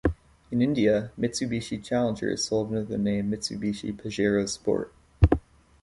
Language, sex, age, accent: English, male, 19-29, Canadian English